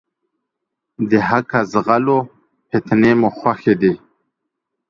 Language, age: Pashto, 30-39